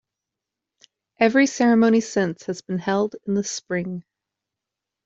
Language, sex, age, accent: English, female, 30-39, United States English